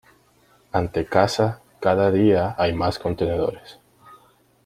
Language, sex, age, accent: Spanish, male, 19-29, América central